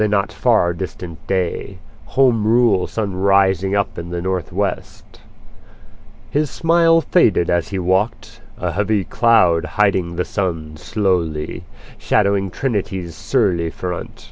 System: none